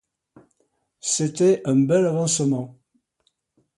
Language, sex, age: French, male, 70-79